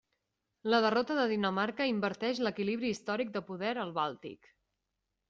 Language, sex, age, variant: Catalan, female, 19-29, Central